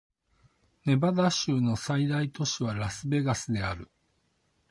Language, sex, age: Japanese, male, 40-49